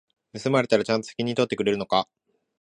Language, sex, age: Japanese, male, 19-29